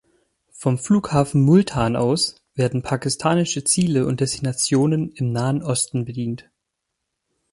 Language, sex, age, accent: German, male, 30-39, Deutschland Deutsch